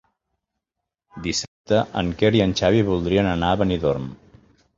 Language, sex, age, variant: Catalan, male, 50-59, Central